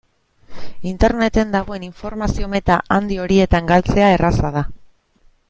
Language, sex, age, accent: Basque, female, 30-39, Mendebalekoa (Araba, Bizkaia, Gipuzkoako mendebaleko herri batzuk)